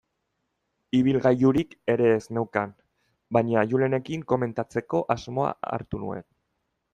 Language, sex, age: Basque, male, 30-39